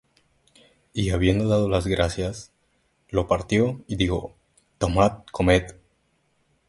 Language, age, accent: Spanish, 19-29, México